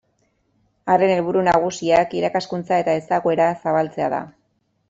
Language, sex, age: Basque, female, 40-49